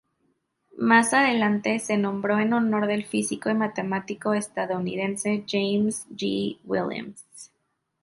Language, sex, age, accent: Spanish, female, 19-29, México